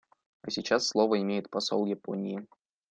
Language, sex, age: Russian, male, 19-29